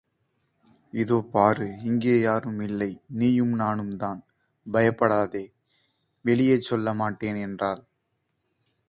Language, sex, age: Tamil, male, 19-29